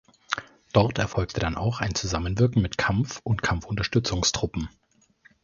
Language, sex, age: German, male, 19-29